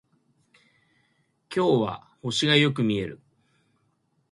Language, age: Japanese, 60-69